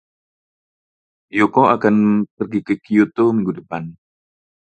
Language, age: Indonesian, 30-39